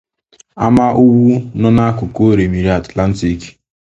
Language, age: Igbo, 19-29